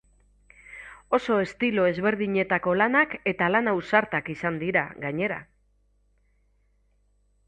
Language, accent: Basque, Mendebalekoa (Araba, Bizkaia, Gipuzkoako mendebaleko herri batzuk)